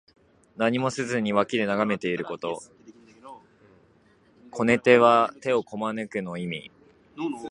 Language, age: Japanese, 19-29